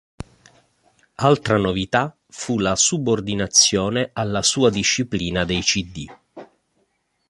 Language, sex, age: Italian, male, 40-49